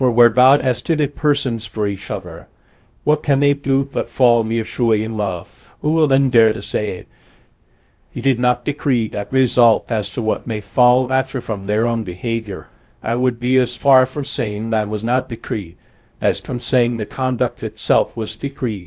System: TTS, VITS